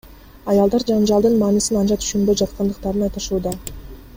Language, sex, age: Kyrgyz, female, 19-29